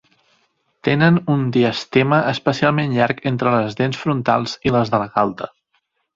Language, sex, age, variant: Catalan, male, 30-39, Central